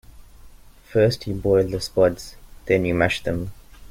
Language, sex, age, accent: English, male, 19-29, England English